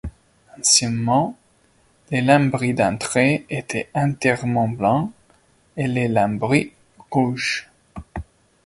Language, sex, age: French, male, 19-29